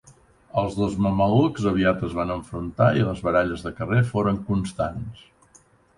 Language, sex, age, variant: Catalan, male, 60-69, Central